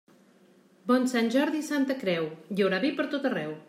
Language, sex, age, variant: Catalan, female, 40-49, Central